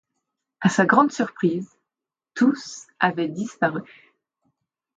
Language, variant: French, Français de métropole